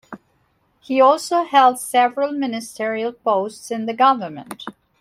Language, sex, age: English, female, 60-69